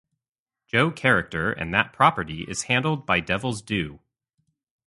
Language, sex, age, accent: English, male, 19-29, United States English